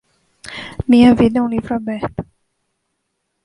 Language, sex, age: Portuguese, female, 30-39